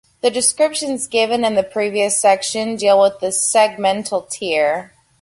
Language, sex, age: English, female, 19-29